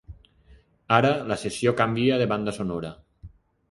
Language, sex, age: Catalan, male, 40-49